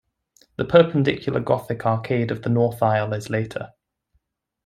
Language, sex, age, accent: English, male, 19-29, England English